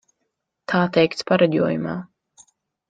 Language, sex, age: Latvian, female, under 19